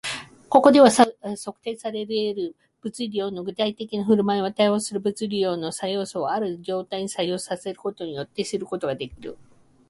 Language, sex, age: Japanese, female, 50-59